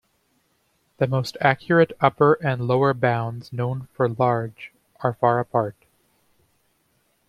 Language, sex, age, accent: English, male, 19-29, Canadian English